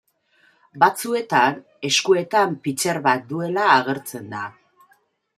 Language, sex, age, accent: Basque, female, 50-59, Mendebalekoa (Araba, Bizkaia, Gipuzkoako mendebaleko herri batzuk)